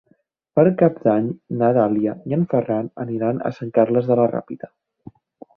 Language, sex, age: Catalan, male, 19-29